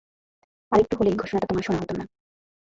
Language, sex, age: Bengali, female, 19-29